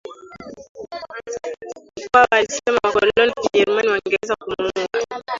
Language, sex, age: Swahili, female, 19-29